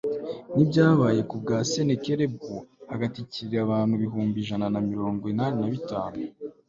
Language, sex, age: Kinyarwanda, male, 19-29